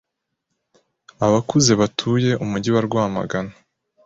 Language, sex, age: Kinyarwanda, male, 40-49